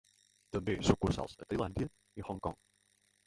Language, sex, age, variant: Catalan, male, 19-29, Central